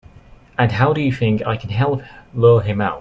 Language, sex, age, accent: English, male, under 19, England English